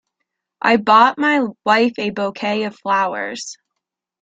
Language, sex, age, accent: English, female, 19-29, United States English